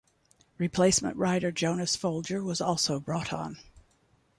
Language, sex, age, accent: English, female, 70-79, United States English